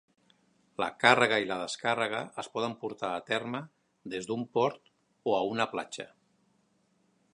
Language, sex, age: Catalan, male, 50-59